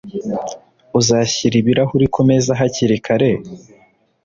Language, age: Kinyarwanda, 19-29